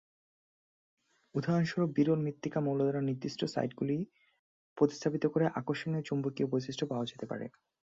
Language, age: Bengali, 19-29